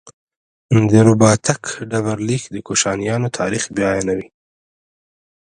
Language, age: Pashto, 19-29